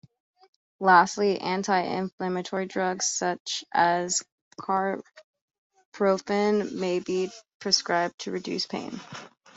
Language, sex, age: English, female, 19-29